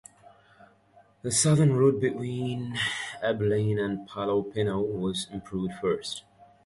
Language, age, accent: English, 19-29, England English